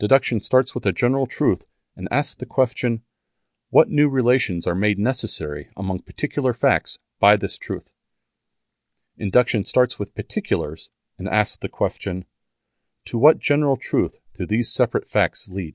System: none